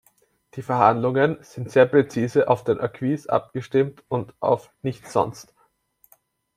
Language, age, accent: German, 19-29, Österreichisches Deutsch